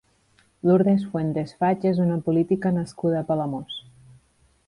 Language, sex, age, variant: Catalan, female, 30-39, Central